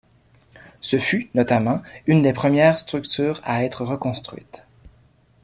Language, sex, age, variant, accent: French, male, 40-49, Français d'Amérique du Nord, Français du Canada